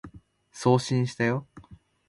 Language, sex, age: Japanese, male, 19-29